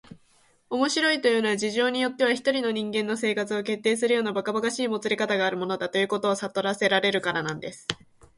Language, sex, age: Japanese, female, 19-29